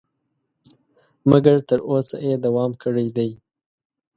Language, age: Pashto, 19-29